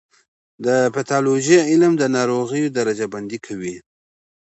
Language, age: Pashto, 40-49